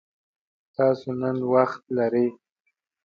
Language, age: Pashto, 30-39